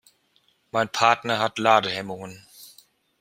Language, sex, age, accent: German, male, 50-59, Deutschland Deutsch